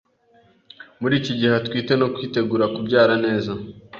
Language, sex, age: Kinyarwanda, male, 19-29